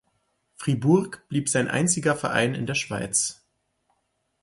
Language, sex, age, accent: German, male, 19-29, Deutschland Deutsch